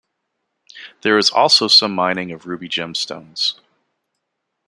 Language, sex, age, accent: English, male, 40-49, United States English